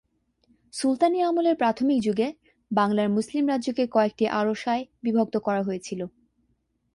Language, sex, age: Bengali, female, 19-29